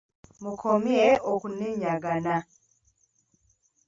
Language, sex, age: Ganda, female, 19-29